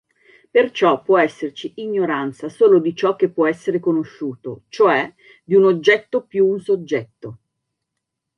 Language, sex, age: Italian, female, 40-49